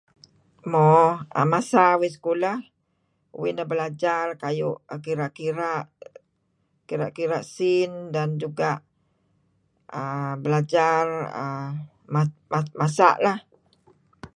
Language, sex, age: Kelabit, female, 60-69